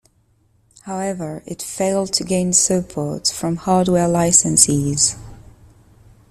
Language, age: English, 19-29